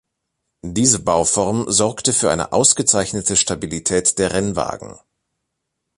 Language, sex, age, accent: German, male, 19-29, Deutschland Deutsch